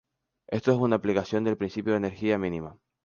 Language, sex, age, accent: Spanish, male, 19-29, España: Islas Canarias